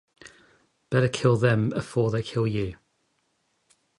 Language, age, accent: English, 50-59, England English